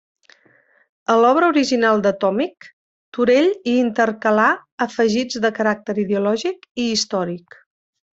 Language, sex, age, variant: Catalan, female, 50-59, Central